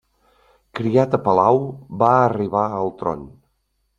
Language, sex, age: Catalan, male, 50-59